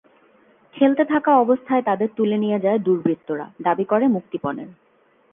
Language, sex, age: Bengali, female, 19-29